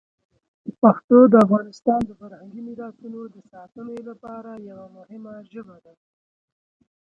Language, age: Pashto, 19-29